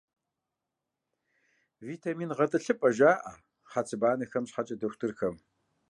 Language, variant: Kabardian, Адыгэбзэ (Къэбэрдей, Кирил, псоми зэдай)